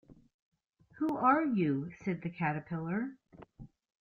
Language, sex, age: English, female, 50-59